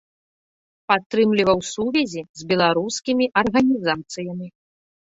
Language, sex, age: Belarusian, female, 30-39